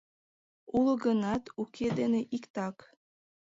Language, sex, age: Mari, female, 19-29